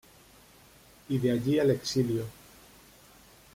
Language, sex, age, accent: Spanish, male, 40-49, España: Centro-Sur peninsular (Madrid, Toledo, Castilla-La Mancha)